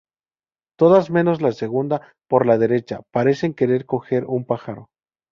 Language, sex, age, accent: Spanish, male, 19-29, México